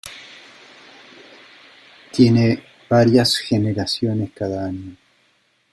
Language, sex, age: Spanish, male, 50-59